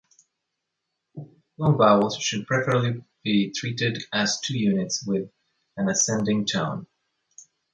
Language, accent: English, Canadian English